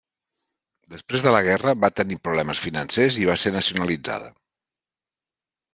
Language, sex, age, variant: Catalan, male, 50-59, Central